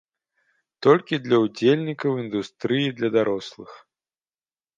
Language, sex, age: Belarusian, male, 40-49